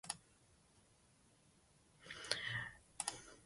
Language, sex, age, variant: Welsh, female, 60-69, South-Western Welsh